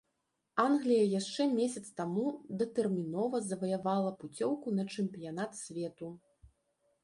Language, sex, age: Belarusian, female, 40-49